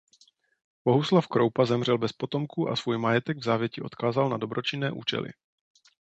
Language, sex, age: Czech, male, 30-39